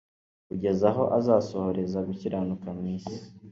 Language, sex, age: Kinyarwanda, male, 19-29